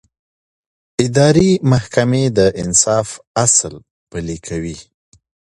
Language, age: Pashto, 30-39